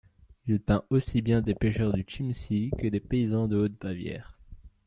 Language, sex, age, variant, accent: French, male, under 19, Français d'Europe, Français de Belgique